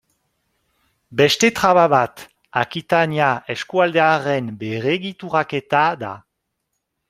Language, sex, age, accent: Basque, male, 40-49, Nafar-lapurtarra edo Zuberotarra (Lapurdi, Nafarroa Beherea, Zuberoa)